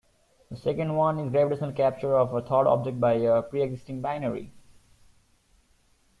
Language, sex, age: English, male, 19-29